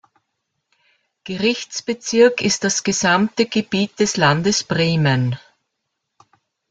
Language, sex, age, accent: German, female, 70-79, Österreichisches Deutsch